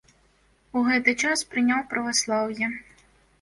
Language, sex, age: Belarusian, female, 19-29